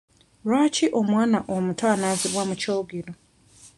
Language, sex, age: Ganda, female, 30-39